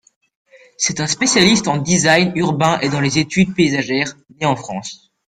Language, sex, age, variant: French, male, under 19, Français de métropole